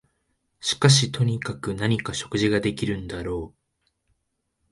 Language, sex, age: Japanese, male, 19-29